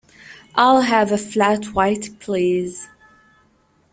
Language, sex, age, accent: English, female, 19-29, United States English